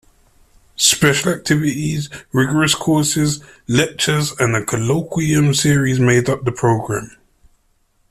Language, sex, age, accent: English, male, 30-39, England English